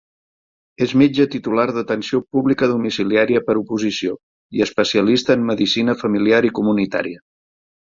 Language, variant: Catalan, Central